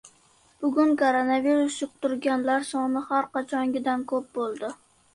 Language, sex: Uzbek, male